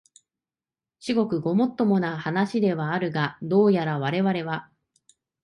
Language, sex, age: Japanese, female, 30-39